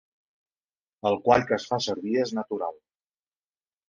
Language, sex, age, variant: Catalan, male, 40-49, Central